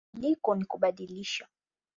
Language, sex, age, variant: Swahili, female, 19-29, Kiswahili cha Bara ya Tanzania